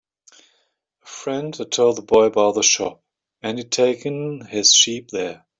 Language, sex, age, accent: English, male, 50-59, United States English